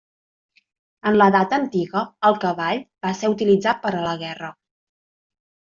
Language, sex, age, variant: Catalan, female, 30-39, Central